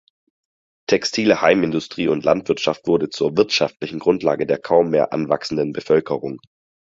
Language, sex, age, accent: German, male, 19-29, Deutschland Deutsch